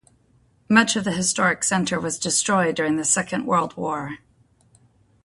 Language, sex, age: English, female, 50-59